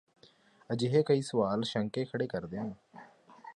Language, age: Punjabi, 30-39